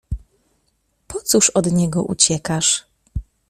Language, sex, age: Polish, female, 30-39